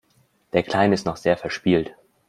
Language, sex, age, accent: German, male, 30-39, Deutschland Deutsch